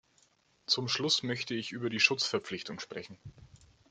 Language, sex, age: German, male, 30-39